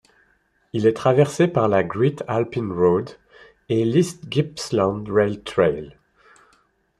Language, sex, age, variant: French, male, 40-49, Français de métropole